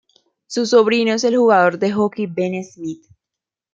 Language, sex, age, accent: Spanish, female, 19-29, Caribe: Cuba, Venezuela, Puerto Rico, República Dominicana, Panamá, Colombia caribeña, México caribeño, Costa del golfo de México